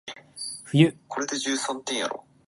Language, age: Japanese, 19-29